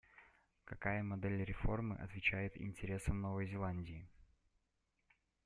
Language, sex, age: Russian, male, 19-29